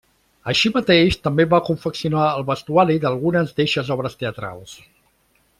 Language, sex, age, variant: Catalan, male, 60-69, Central